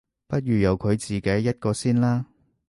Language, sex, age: Cantonese, male, 30-39